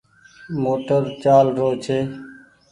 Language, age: Goaria, 19-29